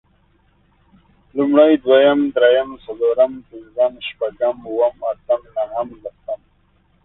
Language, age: Pashto, 30-39